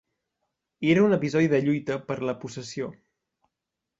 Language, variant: Catalan, Central